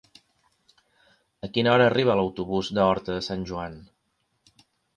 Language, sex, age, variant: Catalan, male, 40-49, Central